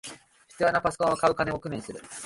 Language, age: Japanese, 19-29